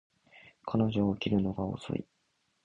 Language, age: Japanese, under 19